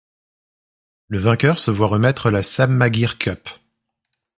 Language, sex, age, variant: French, male, 30-39, Français de métropole